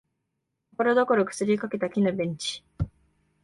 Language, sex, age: Japanese, female, 19-29